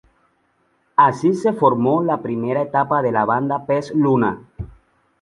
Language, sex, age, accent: Spanish, male, 30-39, Caribe: Cuba, Venezuela, Puerto Rico, República Dominicana, Panamá, Colombia caribeña, México caribeño, Costa del golfo de México